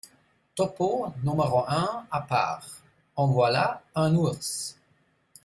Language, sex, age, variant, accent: French, male, 30-39, Français d'Europe, Français d’Allemagne